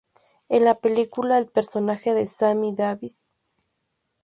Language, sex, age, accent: Spanish, female, 19-29, México